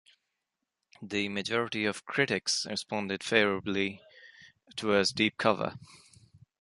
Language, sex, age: English, male, 19-29